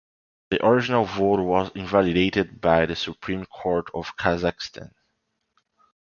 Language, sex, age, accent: English, male, 19-29, United States English